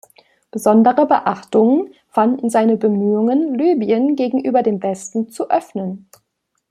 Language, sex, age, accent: German, female, 19-29, Deutschland Deutsch